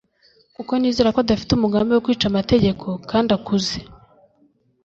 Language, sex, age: Kinyarwanda, female, under 19